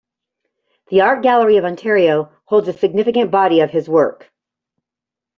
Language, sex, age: English, female, 40-49